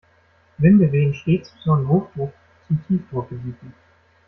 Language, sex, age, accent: German, male, 19-29, Deutschland Deutsch